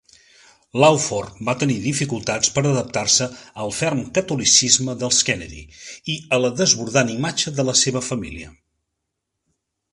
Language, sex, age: Catalan, male, 40-49